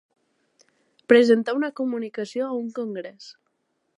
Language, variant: Catalan, Nord-Occidental